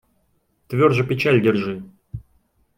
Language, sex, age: Russian, male, 30-39